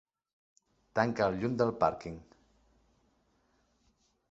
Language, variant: Catalan, Nord-Occidental